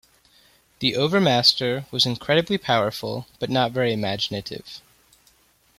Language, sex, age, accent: English, male, 19-29, United States English